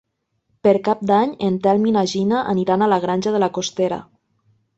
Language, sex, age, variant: Catalan, female, 19-29, Nord-Occidental